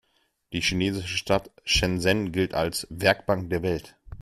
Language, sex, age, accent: German, male, 30-39, Deutschland Deutsch